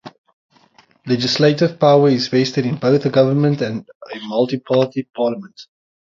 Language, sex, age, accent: English, male, 19-29, United States English; Southern African (South Africa, Zimbabwe, Namibia)